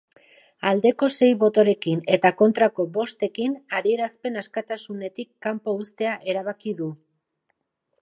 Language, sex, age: Basque, female, 40-49